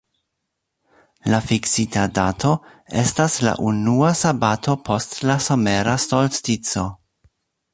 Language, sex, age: Esperanto, male, 40-49